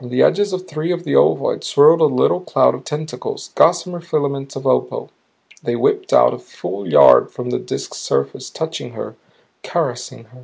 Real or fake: real